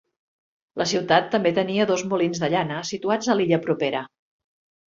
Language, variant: Catalan, Central